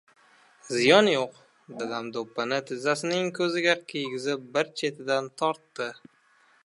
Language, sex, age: Uzbek, male, under 19